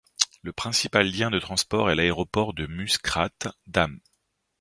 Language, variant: French, Français de métropole